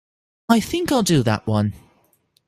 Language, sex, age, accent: English, male, 19-29, United States English